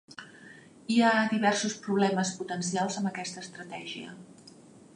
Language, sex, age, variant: Catalan, female, 50-59, Central